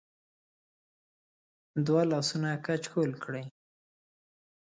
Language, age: Pashto, 30-39